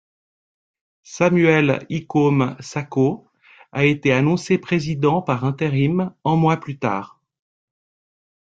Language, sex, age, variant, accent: French, male, 40-49, Français d'Europe, Français de Suisse